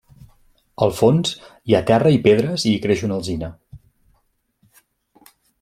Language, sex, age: Catalan, male, 40-49